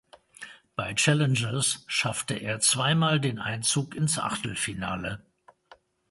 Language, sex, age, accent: German, male, 60-69, Deutschland Deutsch